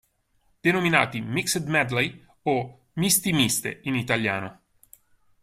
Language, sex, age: Italian, male, 30-39